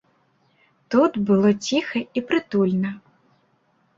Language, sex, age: Belarusian, female, 19-29